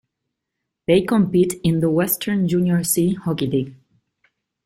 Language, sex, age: English, female, 30-39